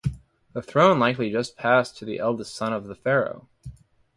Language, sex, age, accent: English, male, 30-39, United States English